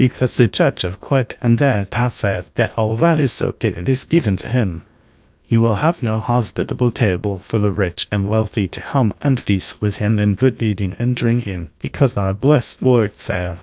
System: TTS, GlowTTS